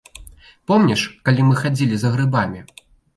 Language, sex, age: Belarusian, male, 19-29